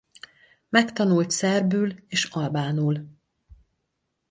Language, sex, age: Hungarian, female, 40-49